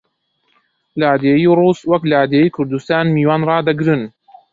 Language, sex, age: Central Kurdish, male, 19-29